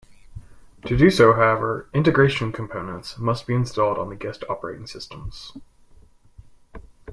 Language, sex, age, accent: English, male, 19-29, United States English